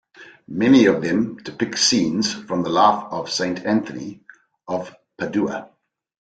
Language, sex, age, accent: English, male, 50-59, Southern African (South Africa, Zimbabwe, Namibia)